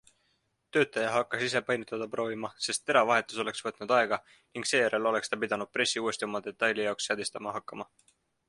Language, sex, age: Estonian, male, 19-29